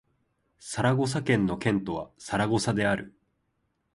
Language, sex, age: Japanese, male, 19-29